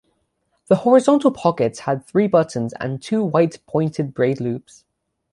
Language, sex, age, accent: English, male, under 19, United States English; England English